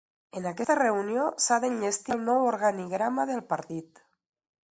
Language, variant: Catalan, Nord-Occidental